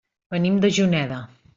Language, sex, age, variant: Catalan, female, 40-49, Central